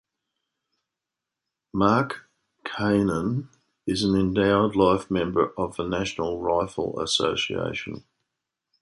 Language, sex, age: English, male, 60-69